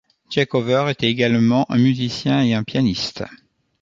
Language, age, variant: French, 60-69, Français de métropole